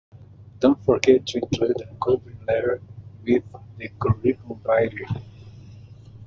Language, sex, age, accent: English, male, 30-39, United States English